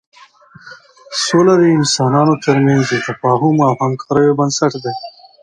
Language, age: Pashto, 30-39